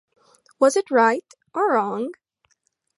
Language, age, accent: English, 19-29, United States English